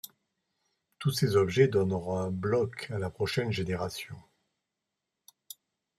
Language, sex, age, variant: French, male, 60-69, Français de métropole